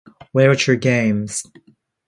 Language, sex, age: English, male, 19-29